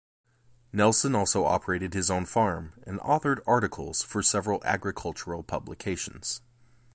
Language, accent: English, United States English